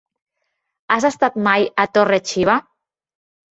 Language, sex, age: Catalan, female, 30-39